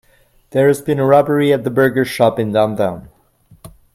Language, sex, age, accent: English, male, 40-49, Canadian English